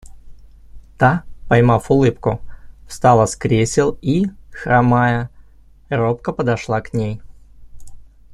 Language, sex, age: Russian, male, 30-39